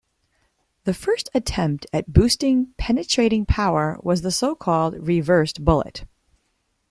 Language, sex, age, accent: English, female, 40-49, United States English